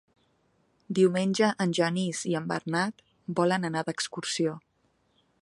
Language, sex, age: Catalan, female, 40-49